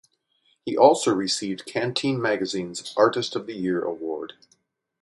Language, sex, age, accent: English, male, 60-69, United States English